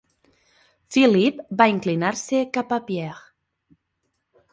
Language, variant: Catalan, Central